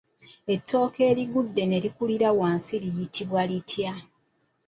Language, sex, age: Ganda, female, 30-39